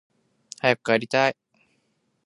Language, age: Japanese, 19-29